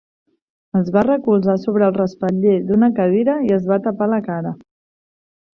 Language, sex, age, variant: Catalan, female, 40-49, Central